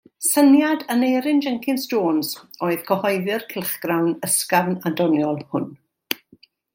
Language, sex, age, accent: Welsh, female, 60-69, Y Deyrnas Unedig Cymraeg